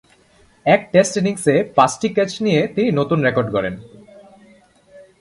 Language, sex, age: Bengali, male, 19-29